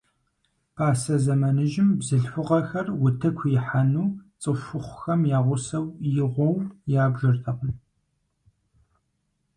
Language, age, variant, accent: Kabardian, 19-29, Адыгэбзэ (Къэбэрдей, Кирил, псоми зэдай), Джылэхъстэней (Gilahsteney)